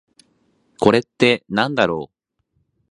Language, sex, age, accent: Japanese, male, 19-29, 関西弁